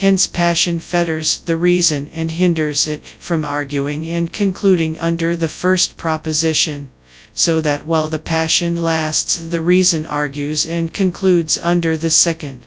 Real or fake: fake